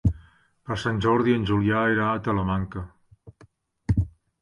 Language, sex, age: Catalan, male, 40-49